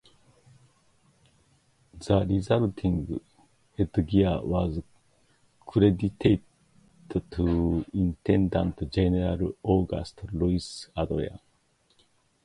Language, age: English, 50-59